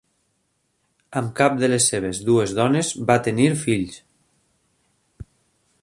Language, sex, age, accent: Catalan, male, 40-49, valencià